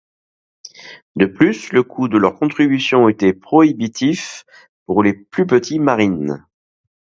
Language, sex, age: French, male, 40-49